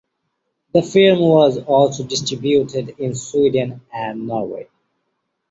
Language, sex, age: English, male, 19-29